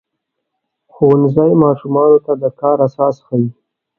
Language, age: Pashto, 40-49